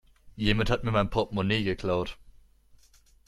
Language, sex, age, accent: German, male, 19-29, Deutschland Deutsch